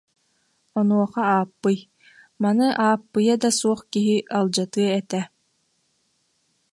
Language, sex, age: Yakut, female, 19-29